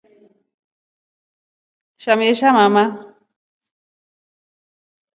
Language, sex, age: Rombo, female, 30-39